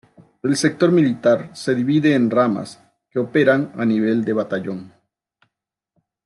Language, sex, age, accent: Spanish, male, 50-59, México